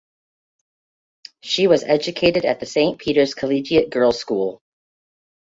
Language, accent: English, United States English